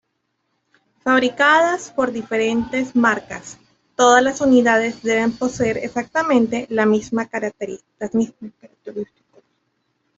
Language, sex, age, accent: Spanish, female, 19-29, Caribe: Cuba, Venezuela, Puerto Rico, República Dominicana, Panamá, Colombia caribeña, México caribeño, Costa del golfo de México